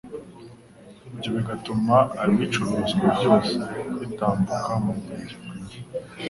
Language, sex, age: Kinyarwanda, male, 19-29